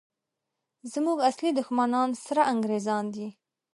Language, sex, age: Pashto, female, 19-29